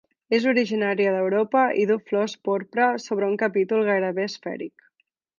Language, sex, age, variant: Catalan, female, 19-29, Central